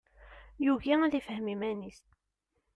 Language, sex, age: Kabyle, female, 19-29